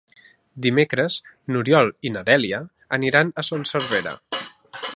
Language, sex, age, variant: Catalan, male, 19-29, Central